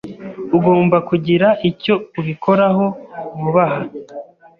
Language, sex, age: Kinyarwanda, male, 19-29